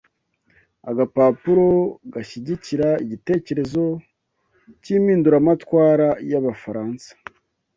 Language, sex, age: Kinyarwanda, male, 19-29